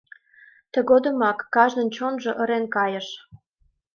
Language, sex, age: Mari, female, 19-29